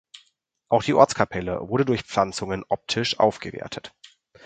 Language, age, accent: German, under 19, Deutschland Deutsch